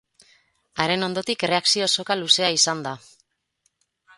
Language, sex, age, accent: Basque, female, 30-39, Mendebalekoa (Araba, Bizkaia, Gipuzkoako mendebaleko herri batzuk)